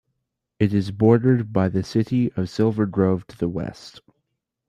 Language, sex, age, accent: English, male, under 19, United States English